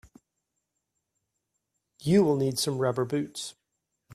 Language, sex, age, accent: English, male, 40-49, United States English